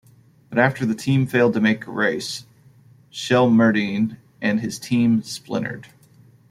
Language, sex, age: English, male, 30-39